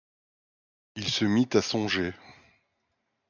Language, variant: French, Français de métropole